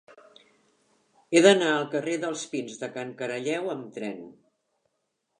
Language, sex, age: Catalan, female, 60-69